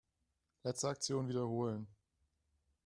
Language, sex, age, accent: German, male, 19-29, Deutschland Deutsch